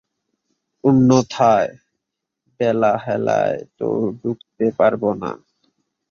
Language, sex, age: Bengali, male, 19-29